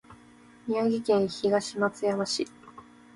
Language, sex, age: Japanese, female, 19-29